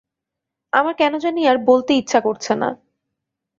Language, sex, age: Bengali, female, 19-29